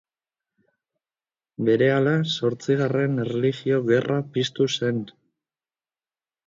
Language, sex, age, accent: Basque, female, 50-59, Mendebalekoa (Araba, Bizkaia, Gipuzkoako mendebaleko herri batzuk)